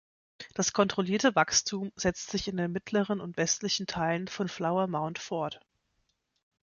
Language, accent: German, Deutschland Deutsch